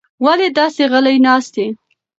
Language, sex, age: Pashto, female, under 19